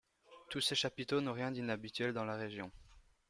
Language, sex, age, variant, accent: French, male, under 19, Français d'Europe, Français de Belgique